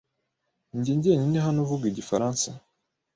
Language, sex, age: Kinyarwanda, male, 19-29